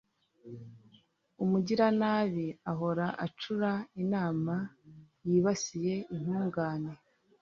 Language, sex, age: Kinyarwanda, female, 30-39